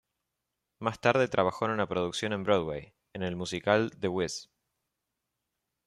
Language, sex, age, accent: Spanish, male, 30-39, Rioplatense: Argentina, Uruguay, este de Bolivia, Paraguay